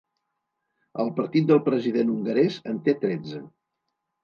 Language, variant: Catalan, Septentrional